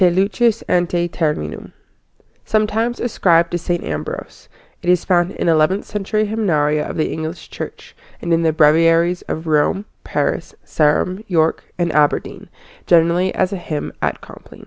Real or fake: real